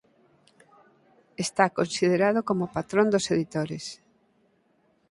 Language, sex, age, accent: Galician, female, 50-59, Normativo (estándar)